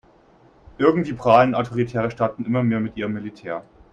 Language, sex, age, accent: German, male, 19-29, Deutschland Deutsch